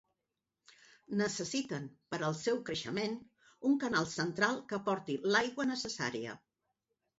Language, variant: Catalan, Central